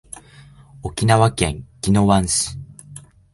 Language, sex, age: Japanese, male, under 19